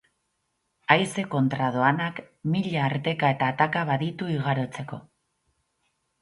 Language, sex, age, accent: Basque, female, 40-49, Erdialdekoa edo Nafarra (Gipuzkoa, Nafarroa)